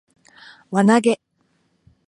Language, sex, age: Japanese, female, 19-29